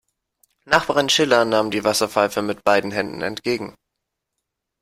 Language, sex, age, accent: German, male, 19-29, Deutschland Deutsch